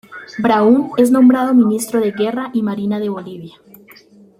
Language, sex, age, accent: Spanish, female, under 19, Andino-Pacífico: Colombia, Perú, Ecuador, oeste de Bolivia y Venezuela andina